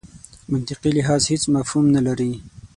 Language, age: Pashto, 19-29